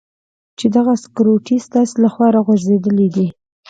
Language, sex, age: Pashto, female, 19-29